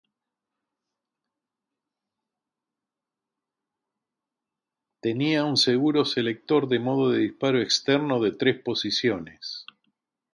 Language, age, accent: Spanish, 60-69, Rioplatense: Argentina, Uruguay, este de Bolivia, Paraguay